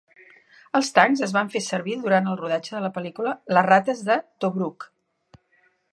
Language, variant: Catalan, Central